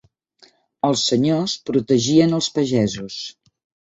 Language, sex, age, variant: Catalan, female, 60-69, Central